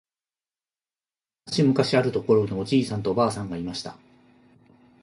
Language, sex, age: Japanese, male, 50-59